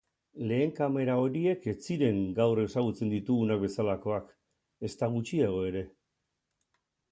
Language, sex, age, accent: Basque, male, 60-69, Mendebalekoa (Araba, Bizkaia, Gipuzkoako mendebaleko herri batzuk)